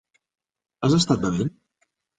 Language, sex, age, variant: Catalan, male, 40-49, Central